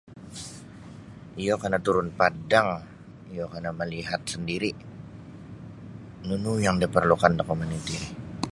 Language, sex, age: Sabah Bisaya, male, 19-29